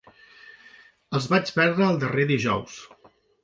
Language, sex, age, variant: Catalan, male, 40-49, Central